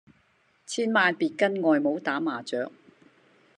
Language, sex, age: Cantonese, female, 60-69